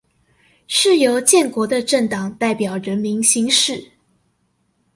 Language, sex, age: Chinese, female, under 19